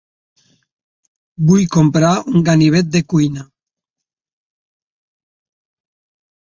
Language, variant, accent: Catalan, Septentrional, Lleidatà